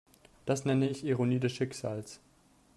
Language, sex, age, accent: German, male, 19-29, Deutschland Deutsch